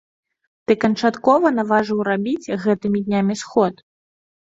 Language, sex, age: Belarusian, female, 30-39